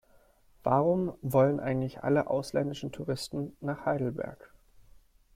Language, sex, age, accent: German, male, 19-29, Deutschland Deutsch